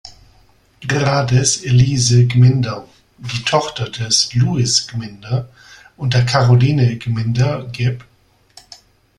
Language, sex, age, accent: German, male, 50-59, Deutschland Deutsch